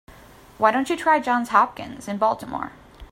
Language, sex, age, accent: English, female, 30-39, United States English